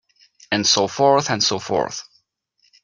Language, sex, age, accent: English, male, 30-39, United States English